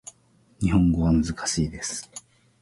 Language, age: Japanese, 19-29